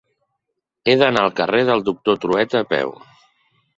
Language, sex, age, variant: Catalan, male, 30-39, Central